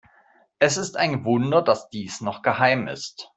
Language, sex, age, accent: German, male, 40-49, Deutschland Deutsch